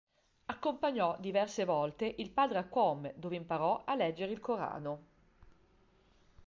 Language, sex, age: Italian, female, 50-59